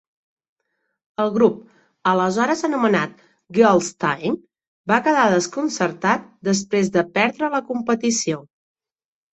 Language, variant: Catalan, Central